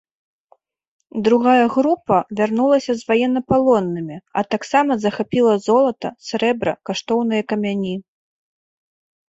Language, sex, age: Belarusian, female, 30-39